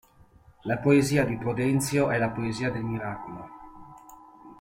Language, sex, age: Italian, male, 30-39